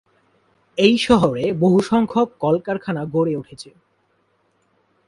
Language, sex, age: Bengali, male, 19-29